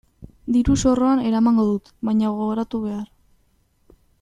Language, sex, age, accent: Basque, female, under 19, Mendebalekoa (Araba, Bizkaia, Gipuzkoako mendebaleko herri batzuk)